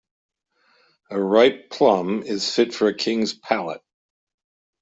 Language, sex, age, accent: English, male, 60-69, United States English